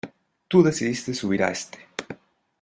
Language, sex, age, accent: Spanish, male, 19-29, Chileno: Chile, Cuyo